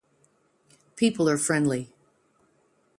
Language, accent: English, United States English